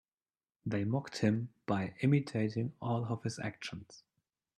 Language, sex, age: English, male, 30-39